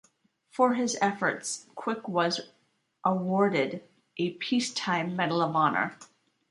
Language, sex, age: English, female, 40-49